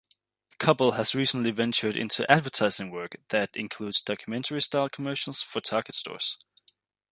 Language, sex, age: English, male, under 19